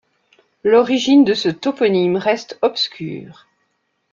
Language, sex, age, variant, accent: French, female, 50-59, Français d'Europe, Français de Suisse